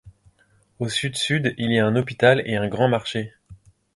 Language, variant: French, Français de métropole